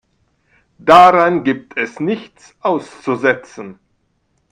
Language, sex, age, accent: German, male, 60-69, Deutschland Deutsch